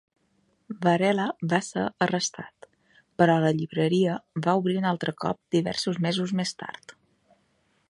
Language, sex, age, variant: Catalan, female, 30-39, Balear